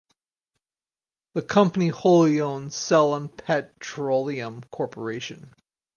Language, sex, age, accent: English, male, 30-39, United States English